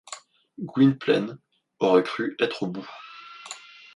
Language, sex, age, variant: French, male, 19-29, Français de métropole